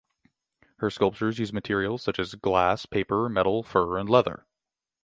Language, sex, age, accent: English, male, 19-29, United States English